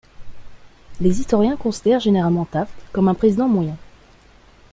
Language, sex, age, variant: French, female, 19-29, Français de métropole